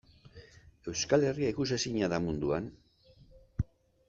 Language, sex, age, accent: Basque, male, 60-69, Erdialdekoa edo Nafarra (Gipuzkoa, Nafarroa)